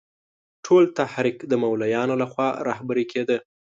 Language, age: Pashto, 19-29